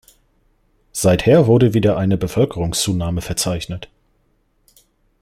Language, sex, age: German, male, 30-39